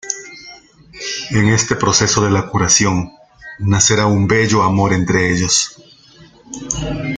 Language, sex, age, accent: Spanish, male, 40-49, Andino-Pacífico: Colombia, Perú, Ecuador, oeste de Bolivia y Venezuela andina